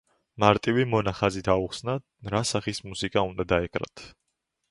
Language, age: Georgian, under 19